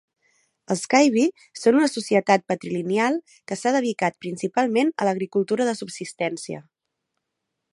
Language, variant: Catalan, Central